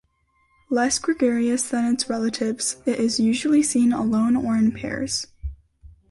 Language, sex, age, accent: English, female, under 19, United States English